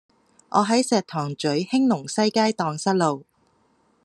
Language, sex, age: Cantonese, female, under 19